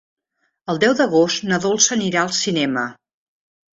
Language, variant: Catalan, Central